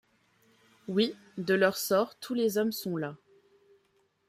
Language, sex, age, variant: French, female, 19-29, Français de métropole